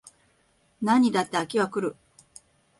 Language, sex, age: Japanese, female, 50-59